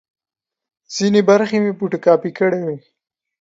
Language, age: Pashto, 30-39